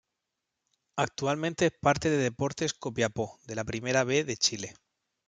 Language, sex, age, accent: Spanish, male, 30-39, España: Sur peninsular (Andalucia, Extremadura, Murcia)